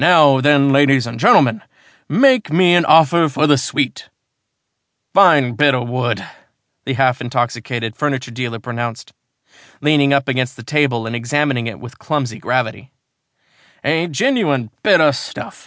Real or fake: real